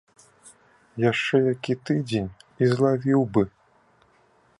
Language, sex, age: Belarusian, male, 30-39